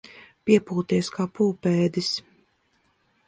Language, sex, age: Latvian, female, 40-49